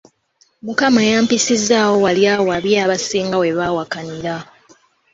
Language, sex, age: Ganda, female, 19-29